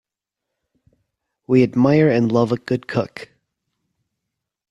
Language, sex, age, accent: English, male, 30-39, United States English